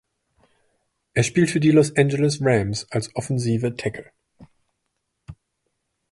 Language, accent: German, Deutschland Deutsch